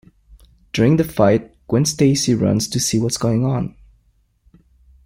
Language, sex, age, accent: English, male, 19-29, United States English